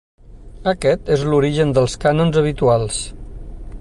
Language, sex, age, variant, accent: Catalan, male, 60-69, Nord-Occidental, nord-occidental